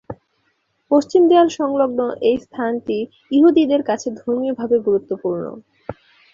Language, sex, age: Bengali, female, under 19